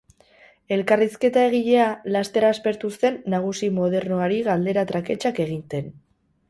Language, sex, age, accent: Basque, female, 19-29, Erdialdekoa edo Nafarra (Gipuzkoa, Nafarroa)